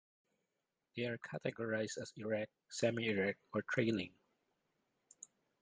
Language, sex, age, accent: English, male, 40-49, Filipino